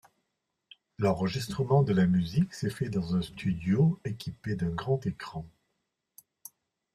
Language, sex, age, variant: French, male, 60-69, Français de métropole